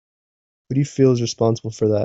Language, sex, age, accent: English, male, 19-29, United States English